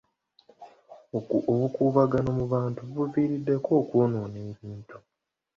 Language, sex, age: Ganda, male, 19-29